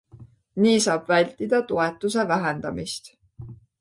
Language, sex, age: Estonian, female, 30-39